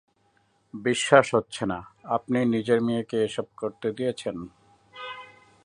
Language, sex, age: Bengali, male, 40-49